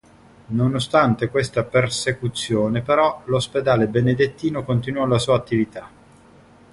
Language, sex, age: Italian, male, 30-39